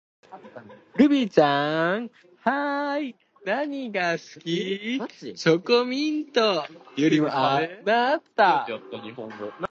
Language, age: Japanese, 19-29